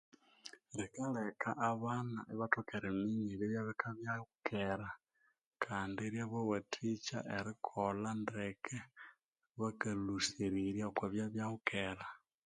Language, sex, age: Konzo, male, 19-29